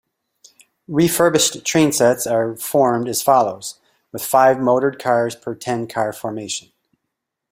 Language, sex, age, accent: English, male, 50-59, United States English